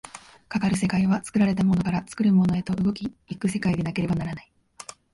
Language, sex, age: Japanese, female, 19-29